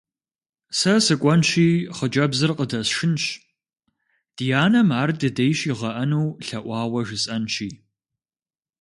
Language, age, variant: Kabardian, 19-29, Адыгэбзэ (Къэбэрдей, Кирил, псоми зэдай)